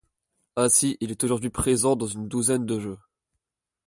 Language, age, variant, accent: French, under 19, Français d'Europe, Français de Belgique